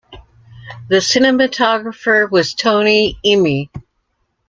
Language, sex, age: English, female, 50-59